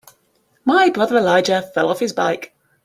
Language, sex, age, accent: English, female, 30-39, England English